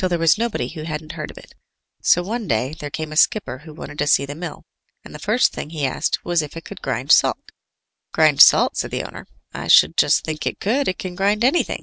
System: none